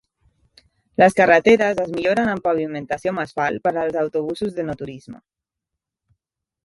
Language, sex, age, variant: Catalan, female, 30-39, Central